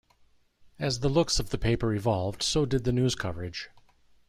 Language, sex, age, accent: English, male, 50-59, United States English